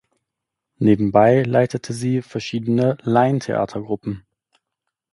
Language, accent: German, Deutschland Deutsch